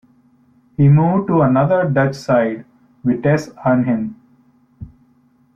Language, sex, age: English, male, 19-29